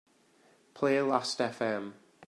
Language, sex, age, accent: English, male, 40-49, England English